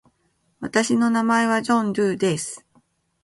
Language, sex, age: Japanese, female, 50-59